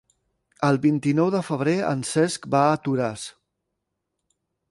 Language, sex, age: Catalan, male, 40-49